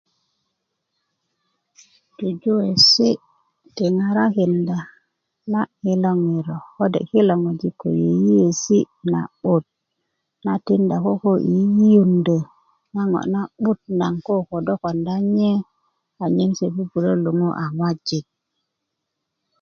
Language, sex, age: Kuku, female, 40-49